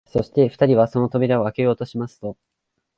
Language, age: Japanese, 19-29